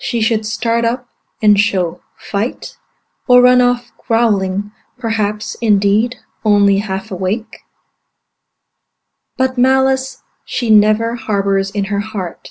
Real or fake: real